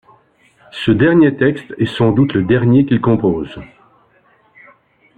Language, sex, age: French, male, 60-69